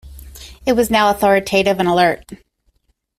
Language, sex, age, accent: English, female, 40-49, United States English